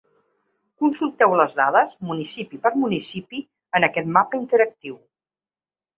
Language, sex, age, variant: Catalan, female, 50-59, Central